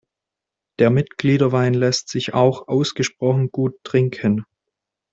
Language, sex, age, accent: German, male, 19-29, Deutschland Deutsch